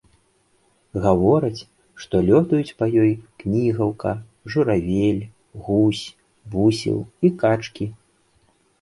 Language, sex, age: Belarusian, male, 30-39